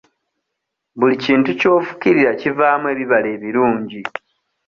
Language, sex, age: Ganda, male, 30-39